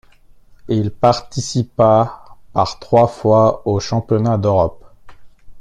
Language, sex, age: French, male, 40-49